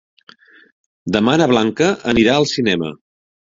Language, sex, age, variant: Catalan, male, 40-49, Central